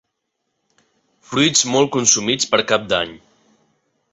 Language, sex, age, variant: Catalan, male, 19-29, Central